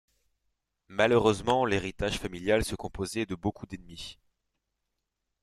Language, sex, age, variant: French, male, under 19, Français de métropole